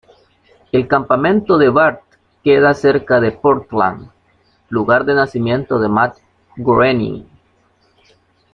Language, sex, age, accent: Spanish, male, 30-39, América central